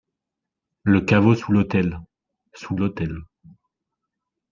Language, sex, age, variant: French, male, 19-29, Français de métropole